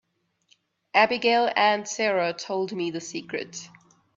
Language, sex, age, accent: English, female, 30-39, Southern African (South Africa, Zimbabwe, Namibia)